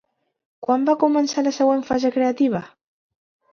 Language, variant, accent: Catalan, Central, central